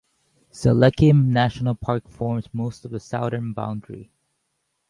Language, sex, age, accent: English, male, 30-39, United States English